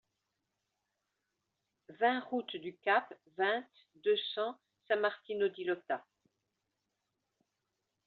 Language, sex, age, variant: French, female, 60-69, Français de métropole